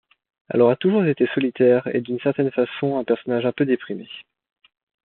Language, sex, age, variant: French, male, 19-29, Français de métropole